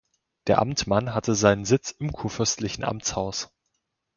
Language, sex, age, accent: German, male, under 19, Deutschland Deutsch